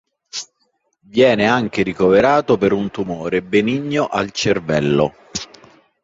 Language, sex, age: Italian, male, 40-49